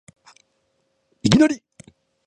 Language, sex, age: Japanese, male, 19-29